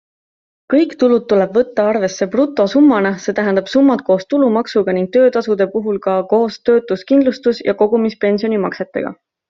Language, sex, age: Estonian, female, 19-29